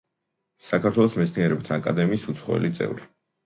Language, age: Georgian, 19-29